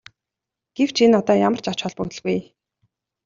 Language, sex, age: Mongolian, female, 19-29